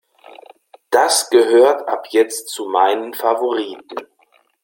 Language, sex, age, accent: German, male, 30-39, Deutschland Deutsch